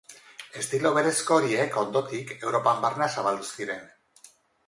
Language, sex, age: Basque, female, 50-59